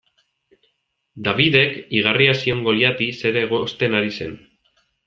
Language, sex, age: Basque, male, 19-29